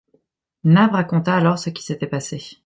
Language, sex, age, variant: French, male, under 19, Français de métropole